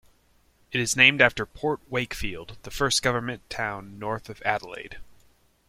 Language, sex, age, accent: English, male, 19-29, United States English